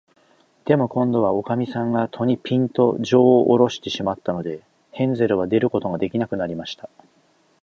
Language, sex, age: Japanese, male, 40-49